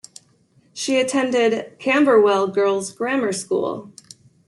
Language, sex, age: English, female, 30-39